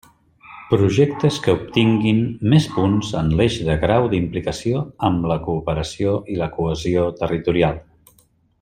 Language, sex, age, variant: Catalan, male, 50-59, Central